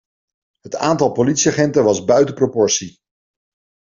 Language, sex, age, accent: Dutch, male, 40-49, Nederlands Nederlands